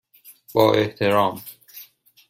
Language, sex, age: Persian, male, 30-39